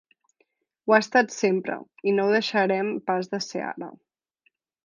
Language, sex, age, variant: Catalan, female, 19-29, Central